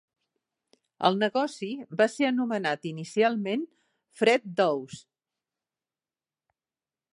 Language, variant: Catalan, Central